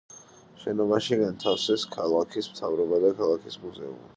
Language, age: Georgian, 19-29